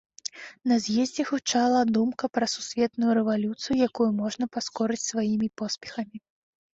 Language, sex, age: Belarusian, female, under 19